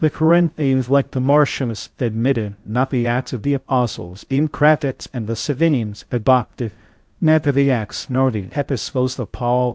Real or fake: fake